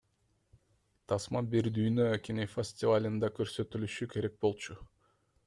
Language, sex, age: Kyrgyz, male, 19-29